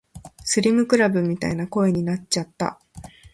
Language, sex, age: Japanese, female, 19-29